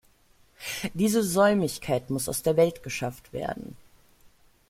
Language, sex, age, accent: German, female, 30-39, Deutschland Deutsch